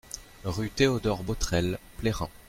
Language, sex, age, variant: French, male, 30-39, Français de métropole